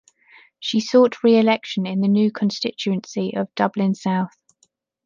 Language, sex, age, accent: English, female, 30-39, England English